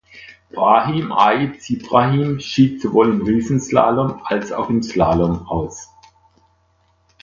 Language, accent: German, Deutschland Deutsch